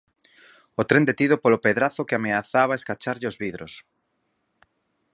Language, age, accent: Galician, 30-39, Normativo (estándar)